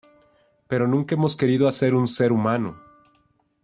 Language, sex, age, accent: Spanish, male, 40-49, México